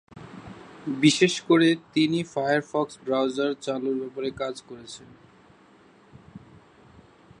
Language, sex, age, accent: Bengali, male, 30-39, Bangladeshi